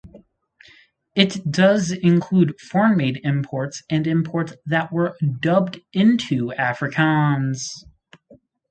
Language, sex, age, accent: English, male, under 19, United States English